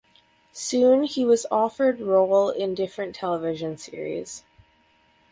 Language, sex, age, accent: English, female, 30-39, Canadian English